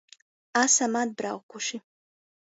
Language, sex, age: Latgalian, female, 19-29